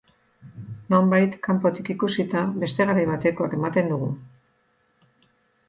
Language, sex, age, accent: Basque, female, 60-69, Erdialdekoa edo Nafarra (Gipuzkoa, Nafarroa)